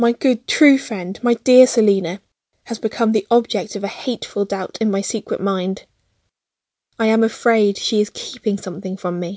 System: none